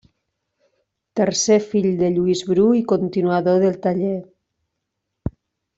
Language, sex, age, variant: Catalan, female, 40-49, Nord-Occidental